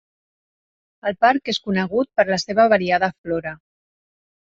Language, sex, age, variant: Catalan, female, 30-39, Central